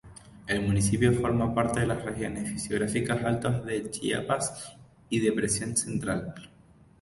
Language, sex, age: Spanish, male, 19-29